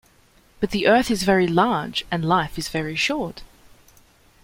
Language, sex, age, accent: English, female, 19-29, Australian English